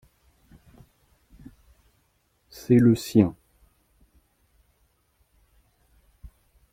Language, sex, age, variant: French, male, 50-59, Français de métropole